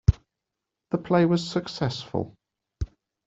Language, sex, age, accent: English, male, 30-39, England English